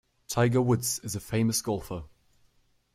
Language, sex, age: English, male, 19-29